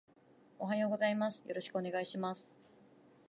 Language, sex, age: Japanese, female, 19-29